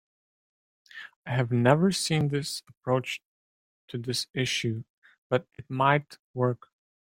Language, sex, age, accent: English, male, 19-29, United States English